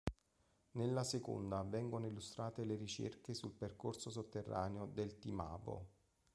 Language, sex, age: Italian, male, 30-39